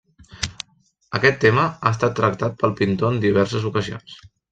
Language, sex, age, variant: Catalan, male, 30-39, Central